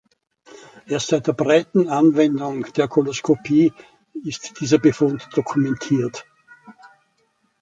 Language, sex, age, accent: German, male, 80-89, Österreichisches Deutsch